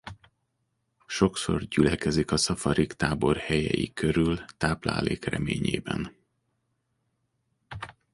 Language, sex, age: Hungarian, male, 40-49